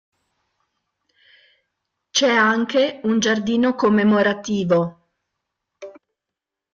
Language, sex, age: Italian, female, 50-59